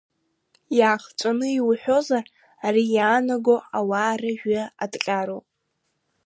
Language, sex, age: Abkhazian, female, under 19